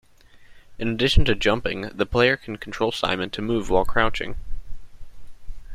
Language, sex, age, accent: English, male, under 19, United States English